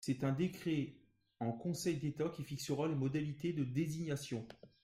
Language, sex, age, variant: French, male, 40-49, Français de métropole